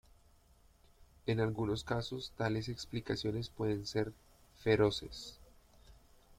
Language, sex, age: Spanish, male, 30-39